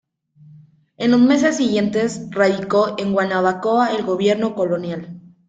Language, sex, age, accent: Spanish, female, 19-29, México